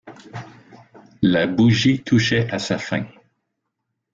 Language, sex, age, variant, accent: French, male, 50-59, Français d'Amérique du Nord, Français du Canada